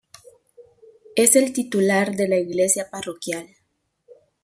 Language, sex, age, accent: Spanish, female, 19-29, América central